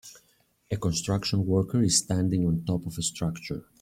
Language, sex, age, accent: English, male, 40-49, United States English